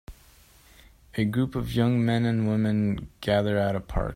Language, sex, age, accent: English, male, 19-29, United States English